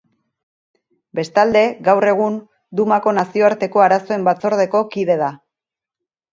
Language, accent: Basque, Erdialdekoa edo Nafarra (Gipuzkoa, Nafarroa)